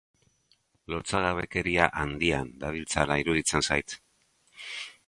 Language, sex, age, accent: Basque, male, 40-49, Mendebalekoa (Araba, Bizkaia, Gipuzkoako mendebaleko herri batzuk)